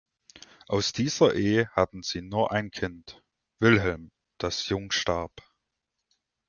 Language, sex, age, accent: German, male, 19-29, Deutschland Deutsch